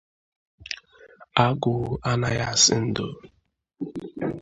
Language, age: Igbo, 30-39